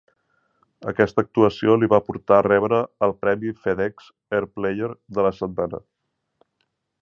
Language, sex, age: Catalan, male, 40-49